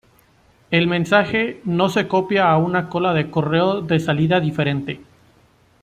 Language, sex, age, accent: Spanish, male, 19-29, México